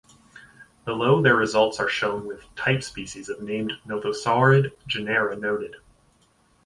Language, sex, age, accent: English, male, 30-39, Canadian English